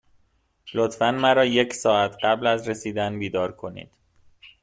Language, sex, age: Persian, male, 19-29